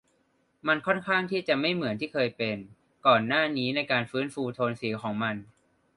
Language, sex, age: Thai, male, under 19